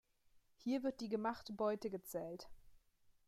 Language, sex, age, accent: German, female, 19-29, Deutschland Deutsch